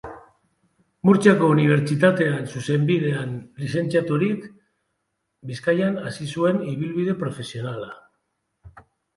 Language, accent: Basque, Mendebalekoa (Araba, Bizkaia, Gipuzkoako mendebaleko herri batzuk)